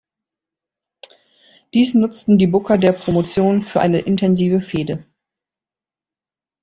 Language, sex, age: German, female, 50-59